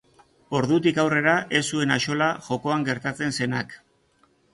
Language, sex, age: Basque, male, 50-59